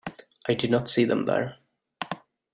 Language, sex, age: English, male, 19-29